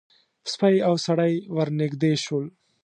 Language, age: Pashto, 30-39